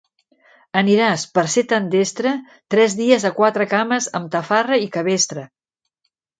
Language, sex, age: Catalan, female, 60-69